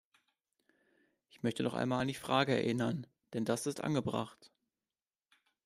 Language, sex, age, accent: German, male, 19-29, Deutschland Deutsch